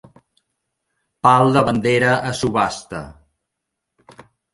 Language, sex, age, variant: Catalan, male, 40-49, Central